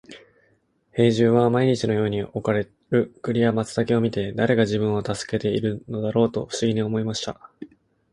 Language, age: Japanese, 19-29